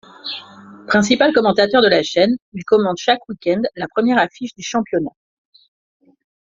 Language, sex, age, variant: French, female, 40-49, Français de métropole